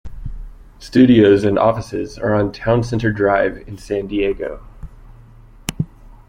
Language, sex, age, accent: English, male, 19-29, United States English